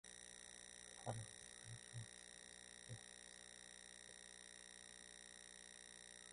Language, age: English, 19-29